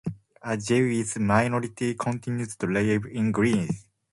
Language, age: English, 19-29